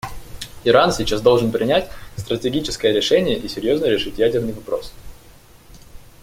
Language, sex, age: Russian, male, 19-29